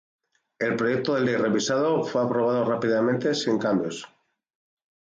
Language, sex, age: Spanish, male, 40-49